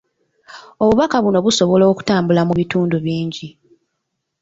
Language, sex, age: Ganda, female, 19-29